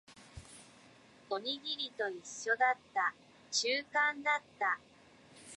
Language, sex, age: Japanese, male, 19-29